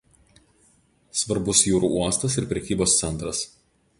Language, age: Lithuanian, 40-49